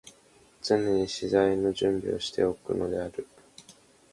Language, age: Japanese, under 19